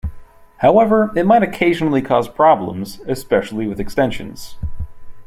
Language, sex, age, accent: English, male, 30-39, United States English